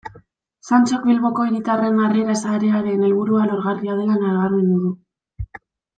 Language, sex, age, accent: Basque, female, 19-29, Mendebalekoa (Araba, Bizkaia, Gipuzkoako mendebaleko herri batzuk)